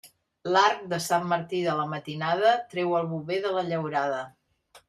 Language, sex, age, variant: Catalan, female, 50-59, Central